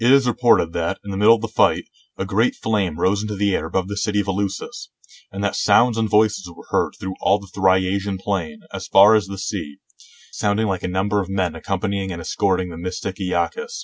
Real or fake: real